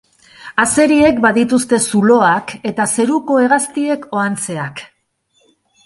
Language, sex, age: Basque, female, 50-59